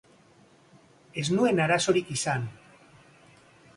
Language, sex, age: Basque, male, 50-59